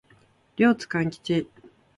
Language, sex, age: Japanese, female, 19-29